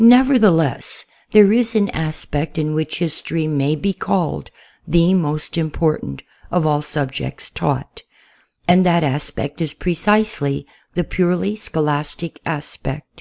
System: none